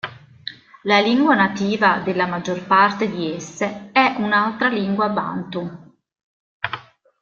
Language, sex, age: Italian, female, 50-59